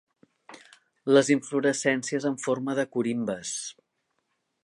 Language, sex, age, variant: Catalan, female, 50-59, Central